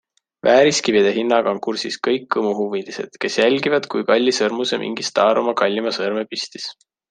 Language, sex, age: Estonian, male, 19-29